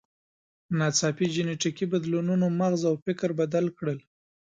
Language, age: Pashto, 30-39